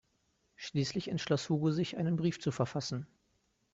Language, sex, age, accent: German, male, 19-29, Deutschland Deutsch